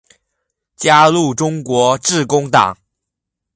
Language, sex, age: Chinese, male, under 19